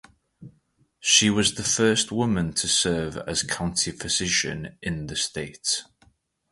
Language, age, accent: English, 30-39, Welsh English